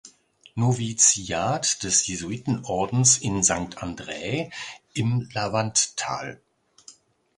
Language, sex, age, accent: German, male, 60-69, Deutschland Deutsch